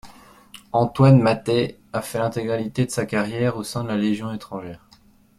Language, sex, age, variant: French, male, 19-29, Français de métropole